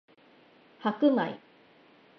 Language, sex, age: Japanese, female, 30-39